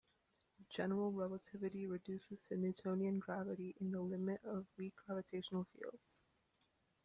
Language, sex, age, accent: English, male, under 19, United States English